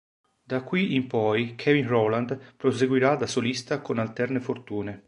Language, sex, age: Italian, male, 40-49